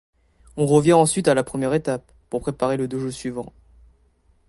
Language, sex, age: French, male, 19-29